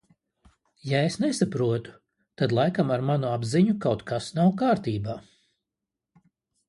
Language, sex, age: Latvian, male, 40-49